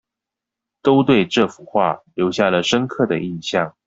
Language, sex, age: Chinese, male, 19-29